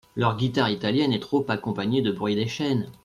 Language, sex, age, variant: French, male, 40-49, Français de métropole